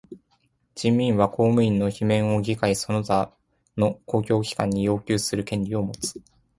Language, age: Japanese, 19-29